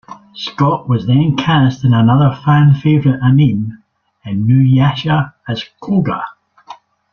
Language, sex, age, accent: English, male, 50-59, Scottish English